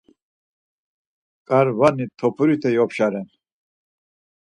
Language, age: Laz, 60-69